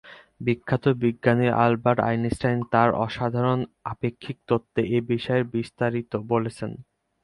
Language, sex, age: Bengali, male, 19-29